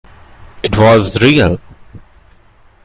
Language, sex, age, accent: English, male, 19-29, India and South Asia (India, Pakistan, Sri Lanka)